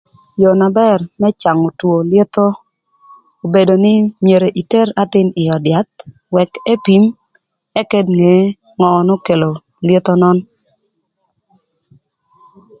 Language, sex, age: Thur, female, 30-39